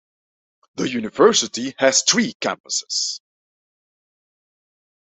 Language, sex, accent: English, male, England English